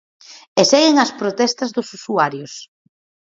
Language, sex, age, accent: Galician, female, 30-39, Atlántico (seseo e gheada)